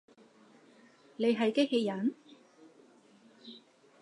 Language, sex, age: Cantonese, female, 40-49